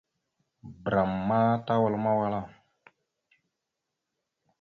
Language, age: Mada (Cameroon), 19-29